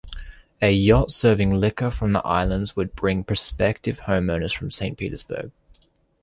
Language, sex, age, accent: English, male, under 19, Australian English